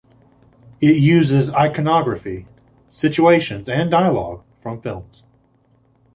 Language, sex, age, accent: English, male, 30-39, United States English